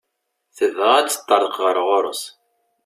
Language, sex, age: Kabyle, male, 30-39